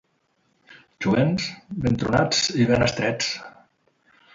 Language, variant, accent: Catalan, Central, central